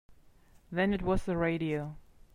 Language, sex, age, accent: English, female, 30-39, United States English